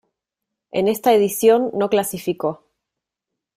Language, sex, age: Spanish, female, 30-39